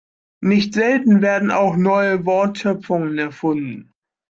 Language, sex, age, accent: German, male, 40-49, Deutschland Deutsch